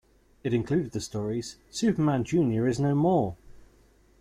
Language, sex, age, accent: English, male, 30-39, England English